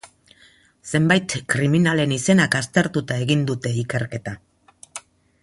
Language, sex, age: Basque, female, 50-59